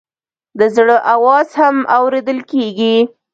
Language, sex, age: Pashto, female, 19-29